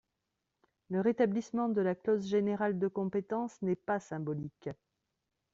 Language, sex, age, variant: French, female, 40-49, Français de métropole